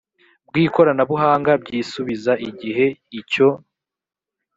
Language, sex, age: Kinyarwanda, male, 19-29